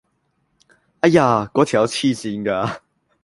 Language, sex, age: Cantonese, male, 19-29